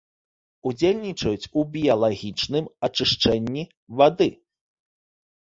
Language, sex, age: Belarusian, male, 30-39